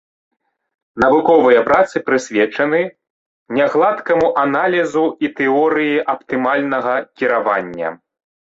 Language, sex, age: Belarusian, male, 19-29